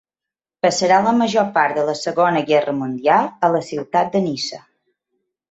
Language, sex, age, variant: Catalan, female, 40-49, Balear